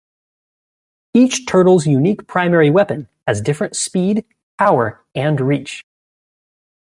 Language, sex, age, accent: English, male, 19-29, United States English